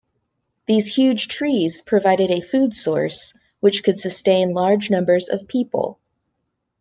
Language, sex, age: English, female, 30-39